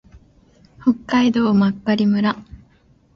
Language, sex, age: Japanese, female, 19-29